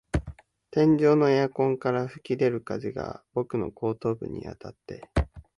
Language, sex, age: Japanese, male, 19-29